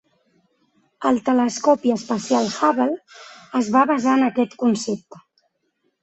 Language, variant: Catalan, Central